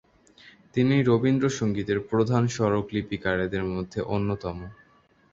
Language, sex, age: Bengali, male, 19-29